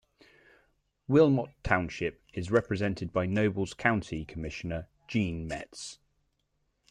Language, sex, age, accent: English, male, 30-39, England English